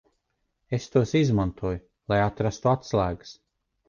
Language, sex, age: Latvian, male, 30-39